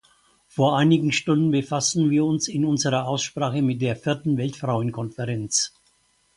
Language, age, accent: German, 70-79, Deutschland Deutsch